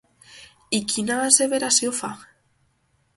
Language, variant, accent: Catalan, Valencià septentrional, septentrional